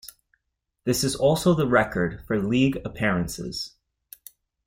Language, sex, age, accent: English, male, 19-29, United States English